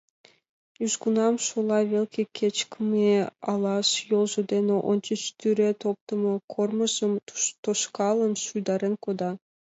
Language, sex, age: Mari, female, 19-29